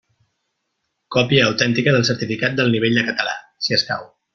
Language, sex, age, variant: Catalan, male, 30-39, Central